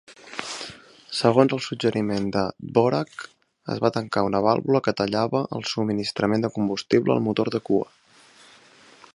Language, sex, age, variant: Catalan, male, 19-29, Central